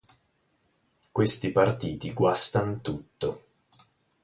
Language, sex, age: Italian, male, 30-39